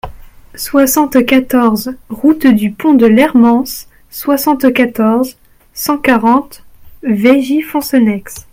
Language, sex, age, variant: French, female, 19-29, Français de métropole